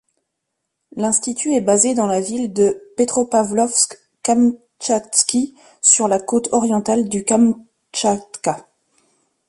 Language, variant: French, Français de métropole